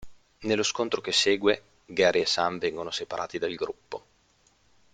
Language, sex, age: Italian, male, 30-39